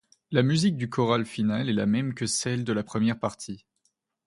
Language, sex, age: French, female, 19-29